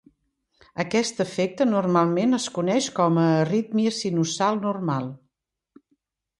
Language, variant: Catalan, Central